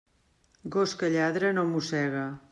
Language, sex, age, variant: Catalan, female, 50-59, Central